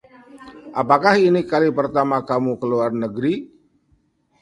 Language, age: Indonesian, 50-59